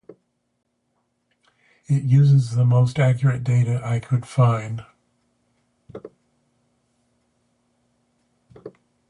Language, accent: English, United States English